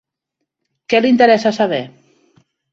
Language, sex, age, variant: Catalan, female, 40-49, Central